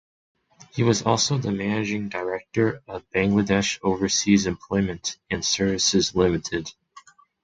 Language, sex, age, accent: English, male, 19-29, United States English